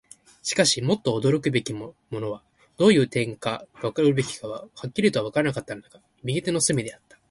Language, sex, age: Japanese, male, 19-29